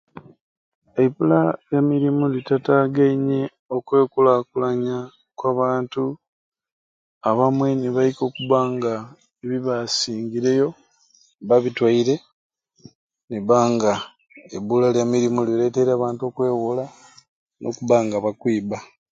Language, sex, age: Ruuli, male, 30-39